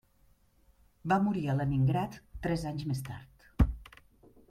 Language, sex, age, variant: Catalan, female, 50-59, Central